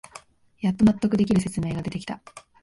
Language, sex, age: Japanese, female, 19-29